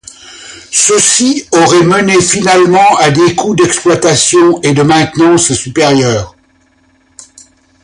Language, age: French, 70-79